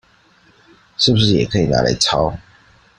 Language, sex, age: Chinese, male, 19-29